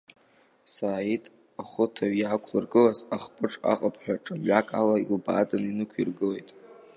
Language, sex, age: Abkhazian, male, under 19